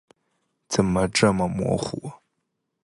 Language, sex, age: Chinese, male, 19-29